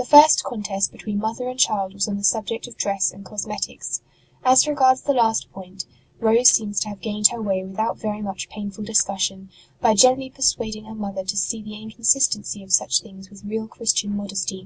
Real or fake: real